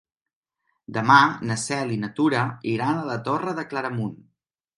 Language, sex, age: Catalan, male, 19-29